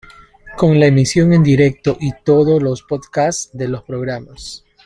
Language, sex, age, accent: Spanish, male, 30-39, Andino-Pacífico: Colombia, Perú, Ecuador, oeste de Bolivia y Venezuela andina